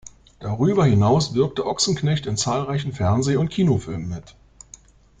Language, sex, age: German, male, 50-59